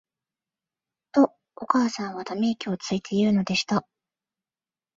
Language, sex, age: Japanese, female, 19-29